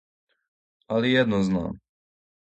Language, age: Serbian, 19-29